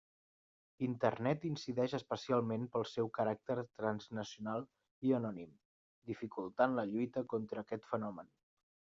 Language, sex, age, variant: Catalan, male, 19-29, Central